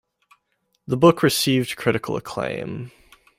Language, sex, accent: English, male, United States English